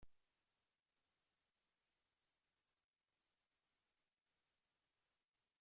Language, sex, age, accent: Spanish, male, 30-39, España: Centro-Sur peninsular (Madrid, Toledo, Castilla-La Mancha)